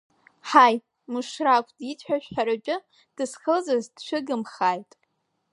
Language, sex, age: Abkhazian, female, under 19